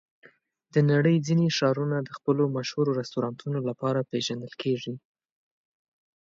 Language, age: Pashto, 19-29